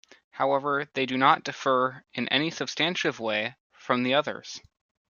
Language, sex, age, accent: English, male, under 19, United States English